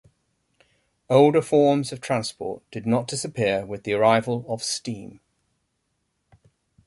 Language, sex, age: English, male, 40-49